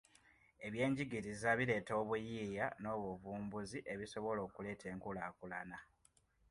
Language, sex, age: Ganda, male, 19-29